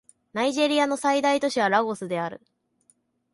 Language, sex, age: Japanese, male, 19-29